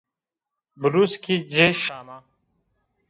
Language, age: Zaza, 30-39